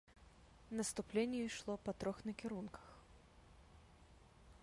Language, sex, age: Belarusian, female, 19-29